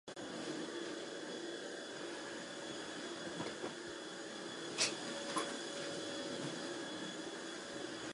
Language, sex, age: English, female, 19-29